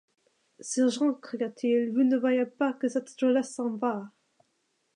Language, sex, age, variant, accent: French, female, 19-29, Français d'Amérique du Nord, Français des États-Unis